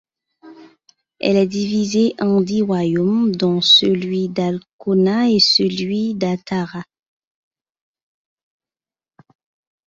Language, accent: French, Français d’Haïti